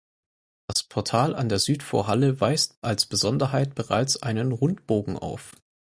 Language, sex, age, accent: German, male, 19-29, Deutschland Deutsch